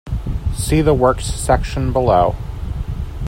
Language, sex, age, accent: English, male, 19-29, United States English